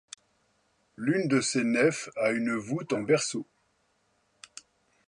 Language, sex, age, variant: French, male, 60-69, Français de métropole